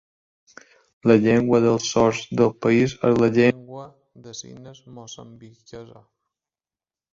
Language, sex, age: Catalan, male, 40-49